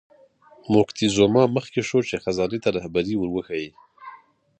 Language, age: Pashto, 30-39